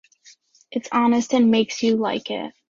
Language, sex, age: English, female, 19-29